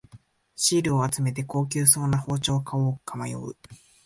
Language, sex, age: Japanese, male, 19-29